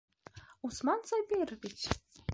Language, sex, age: Bashkir, female, under 19